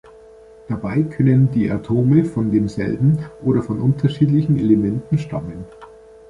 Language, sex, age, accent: German, male, 40-49, Deutschland Deutsch